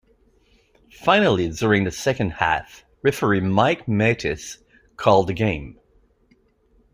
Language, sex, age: English, male, 50-59